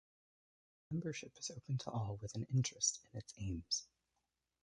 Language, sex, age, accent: English, male, 19-29, United States English